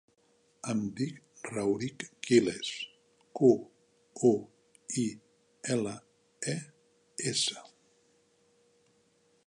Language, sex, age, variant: Catalan, male, 70-79, Central